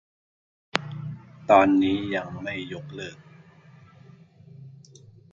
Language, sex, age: Thai, male, 19-29